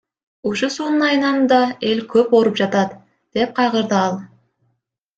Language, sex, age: Kyrgyz, female, 19-29